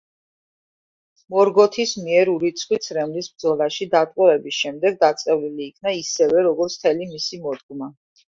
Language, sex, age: Georgian, female, 40-49